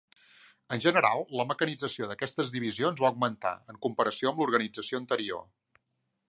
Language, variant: Catalan, Central